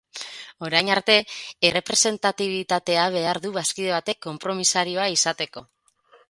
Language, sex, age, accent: Basque, female, 30-39, Mendebalekoa (Araba, Bizkaia, Gipuzkoako mendebaleko herri batzuk)